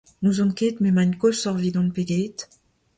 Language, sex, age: Breton, female, 50-59